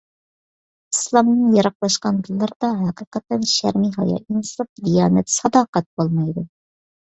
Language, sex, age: Uyghur, female, 30-39